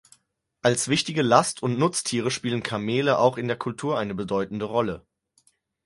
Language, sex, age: German, male, 30-39